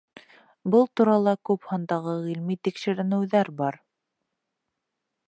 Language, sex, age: Bashkir, female, 19-29